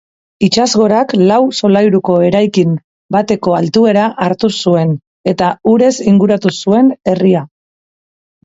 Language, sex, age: Basque, female, 40-49